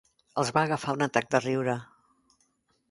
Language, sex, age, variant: Catalan, female, 70-79, Central